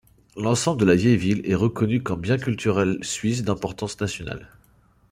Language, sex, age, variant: French, male, 30-39, Français de métropole